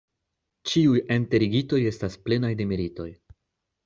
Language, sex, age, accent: Esperanto, male, 19-29, Internacia